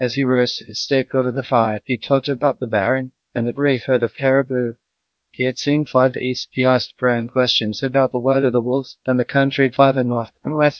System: TTS, GlowTTS